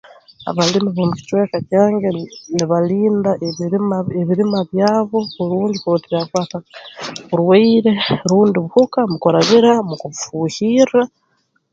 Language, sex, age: Tooro, female, 19-29